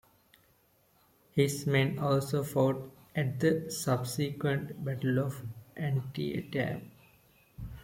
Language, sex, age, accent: English, male, 19-29, India and South Asia (India, Pakistan, Sri Lanka)